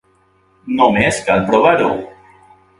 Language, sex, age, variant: Catalan, male, 40-49, Valencià meridional